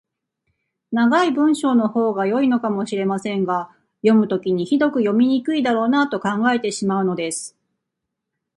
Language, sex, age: Japanese, female, 40-49